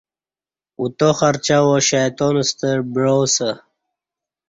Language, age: Kati, 19-29